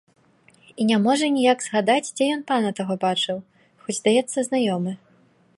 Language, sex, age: Belarusian, female, 19-29